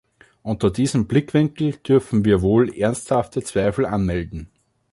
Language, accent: German, Österreichisches Deutsch